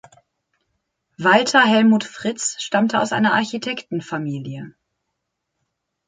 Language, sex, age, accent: German, female, 19-29, Deutschland Deutsch